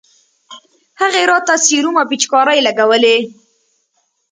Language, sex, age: Pashto, female, 19-29